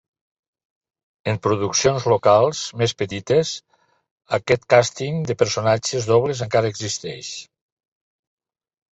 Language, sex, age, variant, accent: Catalan, male, 70-79, Nord-Occidental, Lleidatà